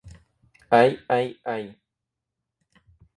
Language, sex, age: Russian, male, 19-29